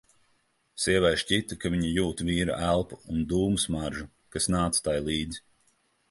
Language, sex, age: Latvian, male, 30-39